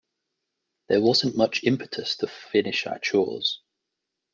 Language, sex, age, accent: English, male, 30-39, England English